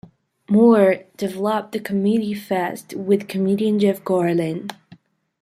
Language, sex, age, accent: English, female, under 19, United States English